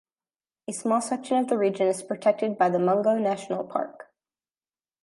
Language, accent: English, United States English